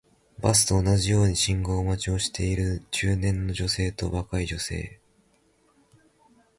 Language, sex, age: Japanese, male, 19-29